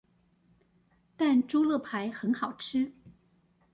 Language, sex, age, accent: Chinese, female, 40-49, 出生地：臺北市